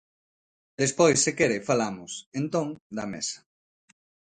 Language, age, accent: Galician, 30-39, Normativo (estándar)